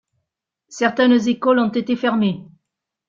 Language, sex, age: French, female, 60-69